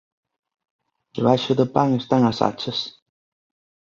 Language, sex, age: Galician, male, 19-29